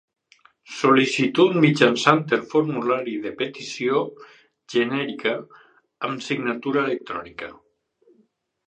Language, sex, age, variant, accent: Catalan, male, 50-59, Valencià central, valencià